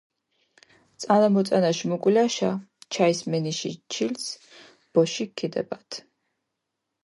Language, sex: Mingrelian, female